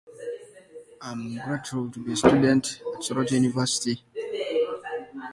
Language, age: English, 19-29